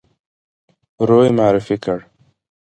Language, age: Pashto, 19-29